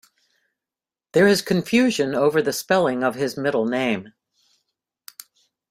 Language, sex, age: English, female, 60-69